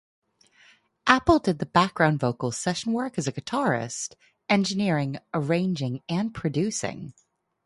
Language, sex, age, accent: English, male, 40-49, United States English